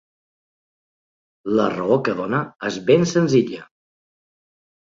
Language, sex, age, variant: Catalan, male, 30-39, Balear